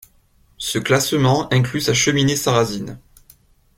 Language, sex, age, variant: French, male, 19-29, Français de métropole